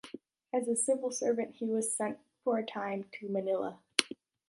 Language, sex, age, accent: English, female, 19-29, United States English